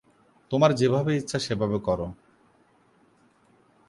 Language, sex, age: Bengali, male, 30-39